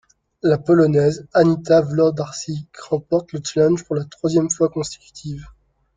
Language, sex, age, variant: French, male, 19-29, Français de métropole